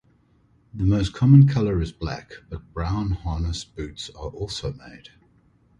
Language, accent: English, Southern African (South Africa, Zimbabwe, Namibia)